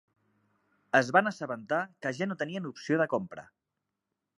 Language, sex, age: Catalan, male, 30-39